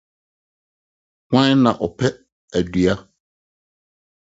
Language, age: Akan, 60-69